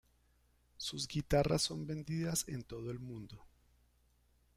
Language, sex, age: Spanish, male, 50-59